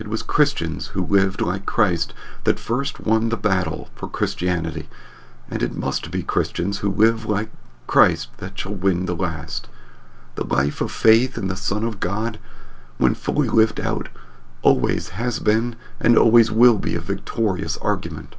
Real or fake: real